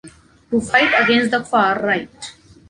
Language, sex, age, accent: English, female, 19-29, India and South Asia (India, Pakistan, Sri Lanka)